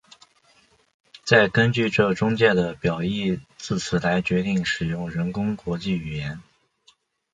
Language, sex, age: Chinese, male, under 19